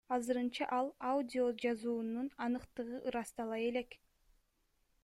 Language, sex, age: Kyrgyz, female, 19-29